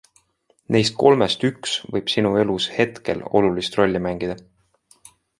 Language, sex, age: Estonian, male, 19-29